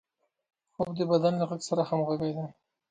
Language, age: Pashto, 19-29